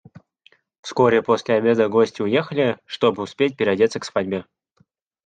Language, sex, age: Russian, male, 19-29